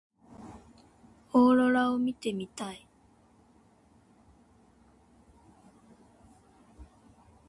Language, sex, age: Japanese, female, 19-29